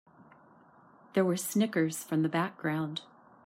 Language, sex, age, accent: English, female, 60-69, United States English